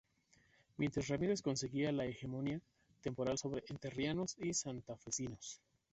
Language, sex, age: Spanish, male, 19-29